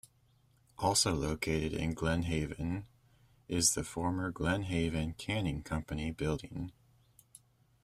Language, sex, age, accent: English, male, 30-39, United States English